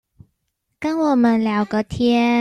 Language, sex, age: Chinese, female, 19-29